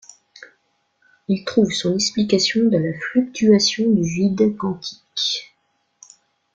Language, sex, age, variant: French, female, 40-49, Français de métropole